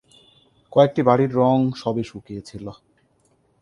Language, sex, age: Bengali, male, 19-29